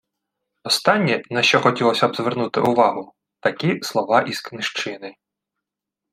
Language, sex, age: Ukrainian, male, 30-39